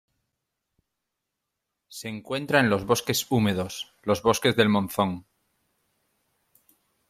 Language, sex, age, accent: Spanish, male, 40-49, España: Norte peninsular (Asturias, Castilla y León, Cantabria, País Vasco, Navarra, Aragón, La Rioja, Guadalajara, Cuenca)